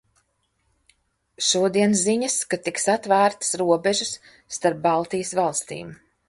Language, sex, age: Latvian, female, 50-59